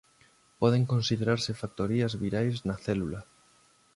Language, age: Galician, 30-39